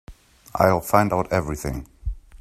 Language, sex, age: English, male, 30-39